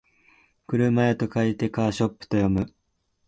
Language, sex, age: Japanese, male, 19-29